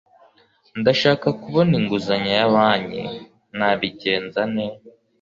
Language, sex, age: Kinyarwanda, male, 19-29